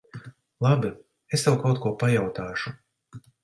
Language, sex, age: Latvian, male, 40-49